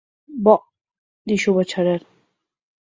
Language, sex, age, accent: Galician, female, 19-29, Atlántico (seseo e gheada); Normativo (estándar)